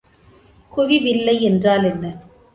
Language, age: Tamil, 50-59